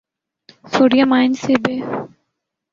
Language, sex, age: Urdu, male, 19-29